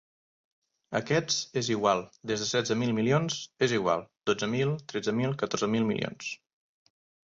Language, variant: Catalan, Central